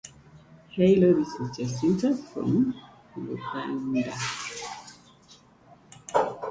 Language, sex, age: English, female, 30-39